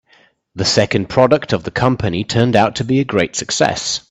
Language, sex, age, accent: English, male, 30-39, England English